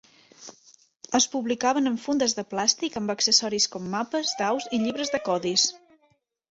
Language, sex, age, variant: Catalan, female, 30-39, Central